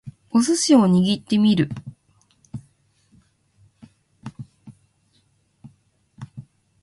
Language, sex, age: Japanese, female, 30-39